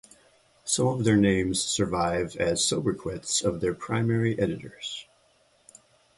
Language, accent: English, United States English